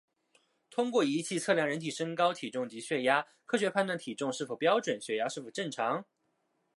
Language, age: Chinese, 19-29